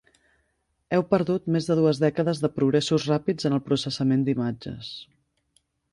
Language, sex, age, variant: Catalan, female, 30-39, Central